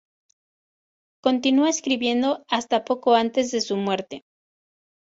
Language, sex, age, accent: Spanish, female, 19-29, México